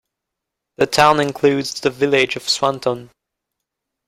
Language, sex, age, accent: English, male, 19-29, United States English